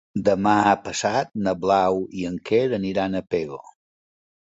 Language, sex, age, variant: Catalan, male, 60-69, Balear